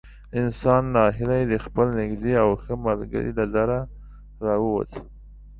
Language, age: Pashto, 40-49